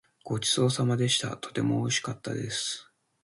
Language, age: Japanese, 19-29